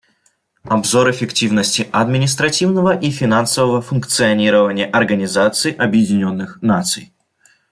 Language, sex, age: Russian, male, 19-29